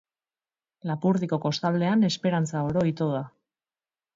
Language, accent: Basque, Erdialdekoa edo Nafarra (Gipuzkoa, Nafarroa)